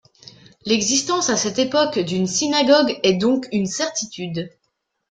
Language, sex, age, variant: French, female, 19-29, Français de métropole